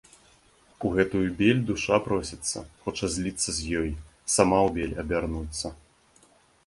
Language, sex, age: Belarusian, male, 30-39